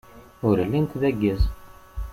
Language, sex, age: Kabyle, male, 19-29